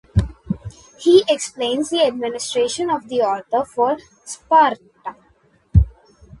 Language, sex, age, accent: English, female, under 19, India and South Asia (India, Pakistan, Sri Lanka)